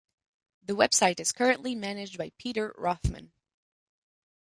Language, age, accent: English, 19-29, United States English